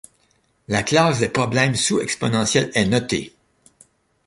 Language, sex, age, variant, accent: French, male, 60-69, Français d'Amérique du Nord, Français du Canada